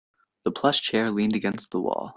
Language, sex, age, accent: English, male, under 19, United States English